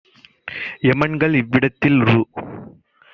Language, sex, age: Tamil, male, 30-39